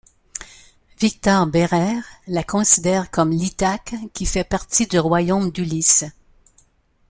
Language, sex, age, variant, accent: French, female, 70-79, Français d'Amérique du Nord, Français du Canada